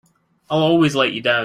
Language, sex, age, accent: English, male, 19-29, Scottish English